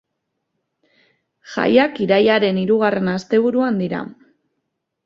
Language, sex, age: Basque, female, 19-29